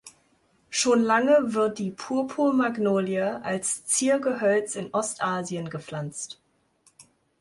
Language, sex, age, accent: German, female, 19-29, Deutschland Deutsch